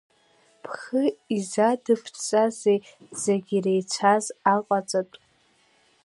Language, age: Abkhazian, under 19